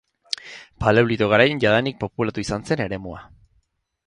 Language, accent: Basque, Erdialdekoa edo Nafarra (Gipuzkoa, Nafarroa)